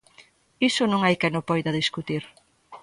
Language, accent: Galician, Atlántico (seseo e gheada)